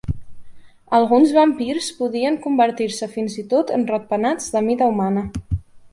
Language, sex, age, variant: Catalan, female, 19-29, Central